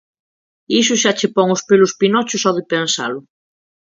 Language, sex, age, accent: Galician, female, 40-49, Oriental (común en zona oriental)